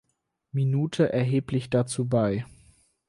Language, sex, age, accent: German, male, 19-29, Deutschland Deutsch